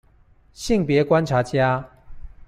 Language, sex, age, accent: Chinese, male, 40-49, 出生地：臺北市